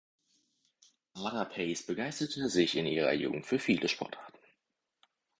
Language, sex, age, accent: German, male, 19-29, Deutschland Deutsch